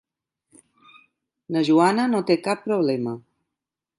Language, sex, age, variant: Catalan, female, 50-59, Balear